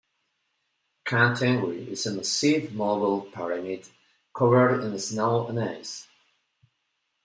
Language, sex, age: English, male, 50-59